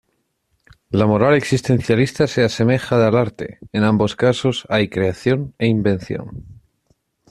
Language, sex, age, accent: Spanish, male, 19-29, España: Sur peninsular (Andalucia, Extremadura, Murcia)